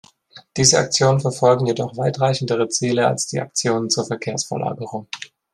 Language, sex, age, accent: German, male, 19-29, Deutschland Deutsch